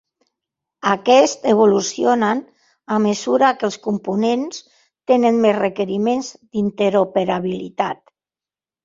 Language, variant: Catalan, Central